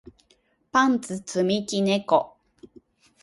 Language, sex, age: Japanese, female, 19-29